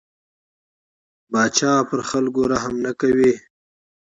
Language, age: Pashto, 30-39